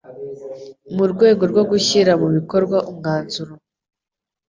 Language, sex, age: Kinyarwanda, female, 19-29